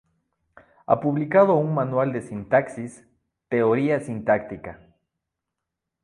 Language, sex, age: Spanish, male, 40-49